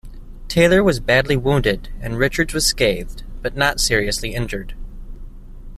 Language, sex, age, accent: English, male, 19-29, United States English